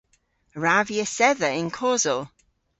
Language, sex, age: Cornish, female, 40-49